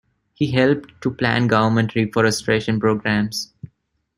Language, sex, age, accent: English, male, 19-29, India and South Asia (India, Pakistan, Sri Lanka)